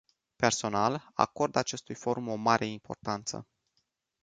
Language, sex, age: Romanian, male, 19-29